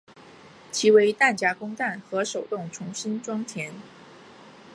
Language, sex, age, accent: Chinese, female, 30-39, 出生地：广东省